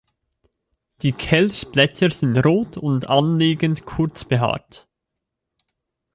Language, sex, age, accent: German, male, 19-29, Schweizerdeutsch